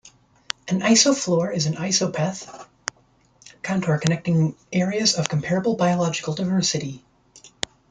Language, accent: English, United States English